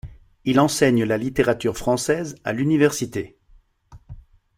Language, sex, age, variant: French, male, 50-59, Français de métropole